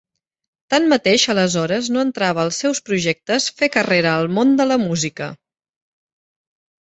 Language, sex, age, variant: Catalan, female, 30-39, Central